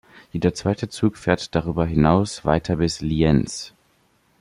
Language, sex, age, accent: German, male, under 19, Deutschland Deutsch